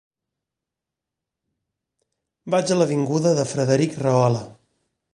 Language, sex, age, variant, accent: Catalan, male, 30-39, Balear, mallorquí